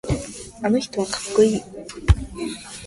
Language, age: Japanese, 19-29